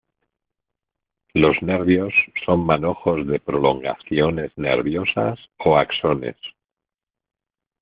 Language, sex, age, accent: Spanish, male, 50-59, España: Centro-Sur peninsular (Madrid, Toledo, Castilla-La Mancha)